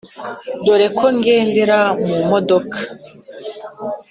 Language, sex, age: Kinyarwanda, female, 30-39